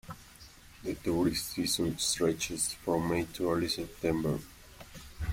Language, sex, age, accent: English, male, 19-29, Southern African (South Africa, Zimbabwe, Namibia)